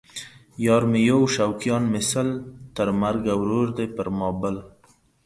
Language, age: Pashto, 19-29